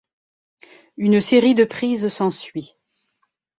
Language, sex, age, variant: French, female, 50-59, Français de métropole